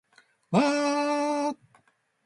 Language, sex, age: Japanese, male, 60-69